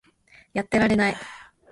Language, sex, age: Japanese, female, 19-29